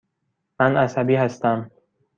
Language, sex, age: Persian, male, 19-29